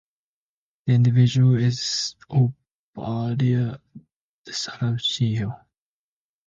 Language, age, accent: English, under 19, United States English